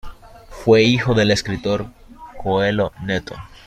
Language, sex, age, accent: Spanish, male, 19-29, México